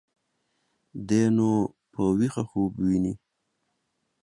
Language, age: Pashto, 40-49